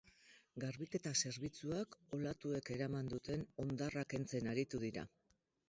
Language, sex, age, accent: Basque, female, 60-69, Mendebalekoa (Araba, Bizkaia, Gipuzkoako mendebaleko herri batzuk)